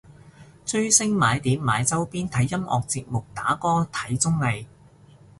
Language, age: Cantonese, 40-49